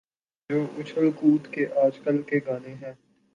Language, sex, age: Urdu, male, 19-29